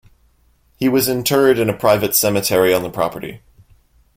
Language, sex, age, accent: English, male, 19-29, United States English